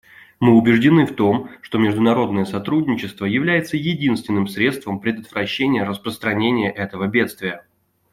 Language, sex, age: Russian, male, 30-39